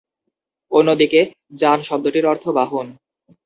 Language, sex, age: Bengali, male, 19-29